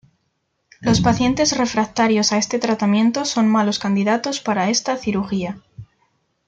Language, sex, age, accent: Spanish, female, 19-29, España: Centro-Sur peninsular (Madrid, Toledo, Castilla-La Mancha)